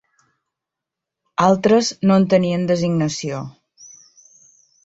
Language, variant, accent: Catalan, Central, Barceloní